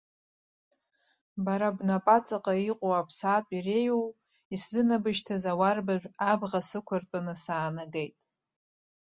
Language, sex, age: Abkhazian, female, 40-49